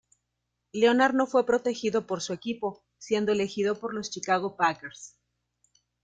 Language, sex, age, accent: Spanish, female, 40-49, México